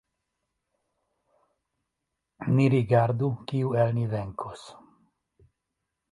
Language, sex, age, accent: Esperanto, male, 50-59, Internacia